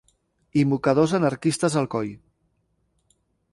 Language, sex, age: Catalan, male, 40-49